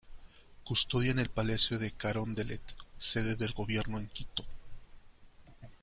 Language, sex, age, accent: Spanish, male, 30-39, México